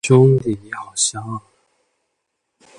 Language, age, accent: Chinese, 19-29, 出生地：江西省